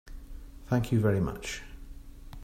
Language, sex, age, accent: English, male, 30-39, Welsh English